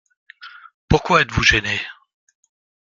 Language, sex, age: French, male, 60-69